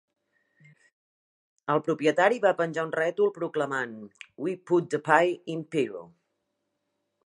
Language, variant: Catalan, Central